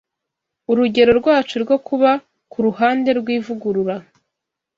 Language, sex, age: Kinyarwanda, female, 19-29